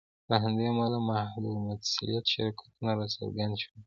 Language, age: Pashto, 19-29